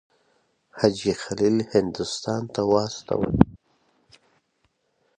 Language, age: Pashto, 19-29